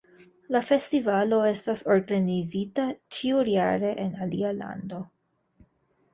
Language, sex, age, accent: Esperanto, female, 19-29, Internacia